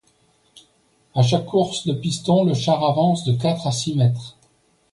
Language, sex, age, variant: French, male, 60-69, Français de métropole